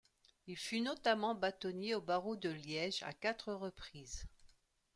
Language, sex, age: French, female, 50-59